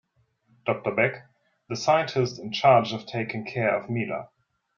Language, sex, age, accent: English, male, 30-39, United States English